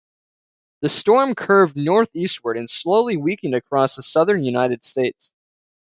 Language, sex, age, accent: English, male, under 19, Canadian English